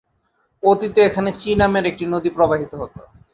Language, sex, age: Bengali, male, 30-39